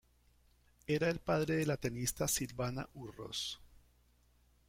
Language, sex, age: Spanish, male, 50-59